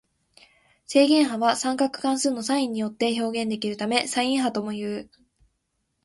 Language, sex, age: Japanese, female, 19-29